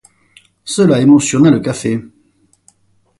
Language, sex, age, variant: French, male, 50-59, Français de métropole